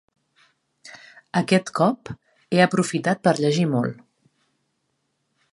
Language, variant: Catalan, Central